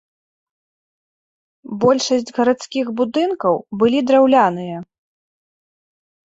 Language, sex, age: Belarusian, female, 30-39